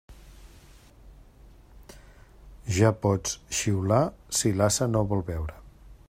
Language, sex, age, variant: Catalan, male, 50-59, Central